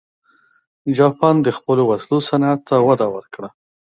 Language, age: Pashto, 30-39